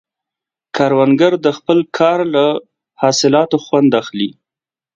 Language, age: Pashto, 30-39